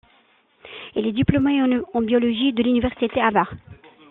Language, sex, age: French, female, 40-49